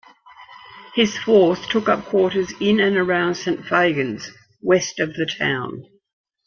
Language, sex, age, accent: English, female, 60-69, Australian English